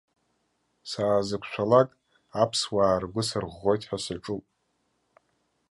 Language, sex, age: Abkhazian, male, 30-39